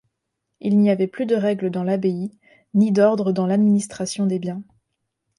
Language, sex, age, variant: French, female, 19-29, Français de métropole